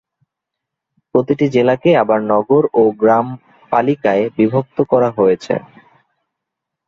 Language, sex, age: Bengali, male, 19-29